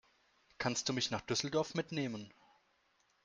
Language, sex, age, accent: German, male, 19-29, Deutschland Deutsch